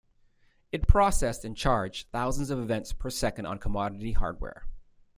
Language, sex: English, male